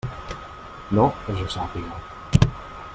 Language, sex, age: Catalan, male, 19-29